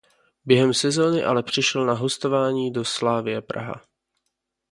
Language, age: Czech, 19-29